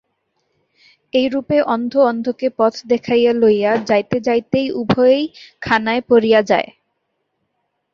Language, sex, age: Bengali, female, 19-29